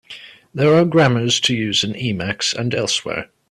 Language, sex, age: English, male, 19-29